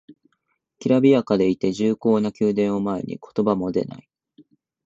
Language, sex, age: Japanese, male, 19-29